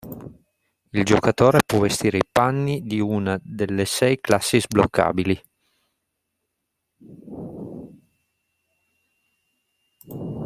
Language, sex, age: Italian, male, 30-39